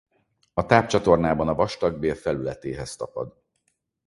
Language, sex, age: Hungarian, male, 40-49